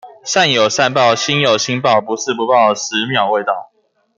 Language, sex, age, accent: Chinese, male, 19-29, 出生地：新北市